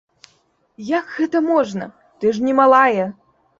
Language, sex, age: Belarusian, female, under 19